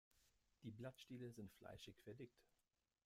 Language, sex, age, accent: German, male, 30-39, Deutschland Deutsch